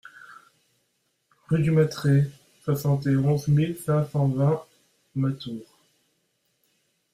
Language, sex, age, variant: French, male, 19-29, Français de métropole